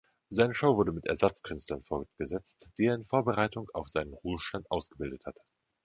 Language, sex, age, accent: German, male, 30-39, Deutschland Deutsch